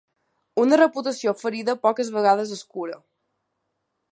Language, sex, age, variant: Catalan, female, under 19, Balear